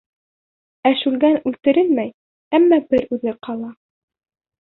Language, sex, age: Bashkir, female, 19-29